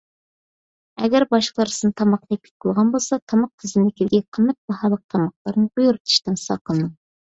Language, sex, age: Uyghur, female, 30-39